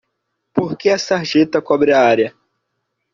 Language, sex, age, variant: Portuguese, male, 19-29, Portuguese (Brasil)